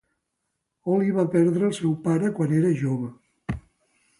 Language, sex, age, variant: Catalan, male, 60-69, Central